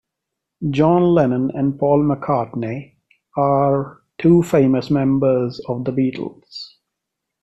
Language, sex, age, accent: English, male, 19-29, India and South Asia (India, Pakistan, Sri Lanka)